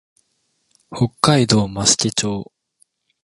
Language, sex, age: Japanese, male, 19-29